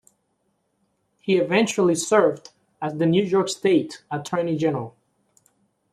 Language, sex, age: English, male, 40-49